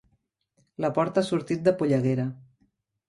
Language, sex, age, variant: Catalan, female, 40-49, Central